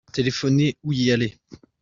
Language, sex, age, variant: French, male, 30-39, Français de métropole